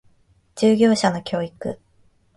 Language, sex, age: Japanese, female, 19-29